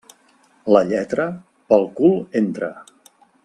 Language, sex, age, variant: Catalan, male, 50-59, Central